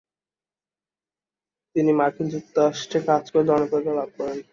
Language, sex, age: Bengali, male, under 19